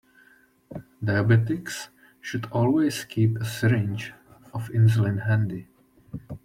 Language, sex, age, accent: English, male, 30-39, United States English